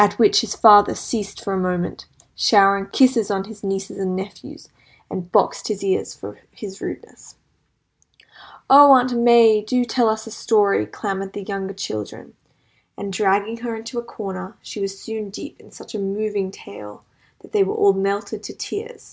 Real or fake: real